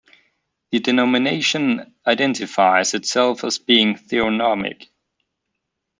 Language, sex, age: English, male, 19-29